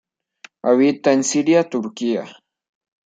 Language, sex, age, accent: Spanish, male, under 19, México